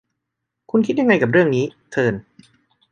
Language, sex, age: Thai, male, 30-39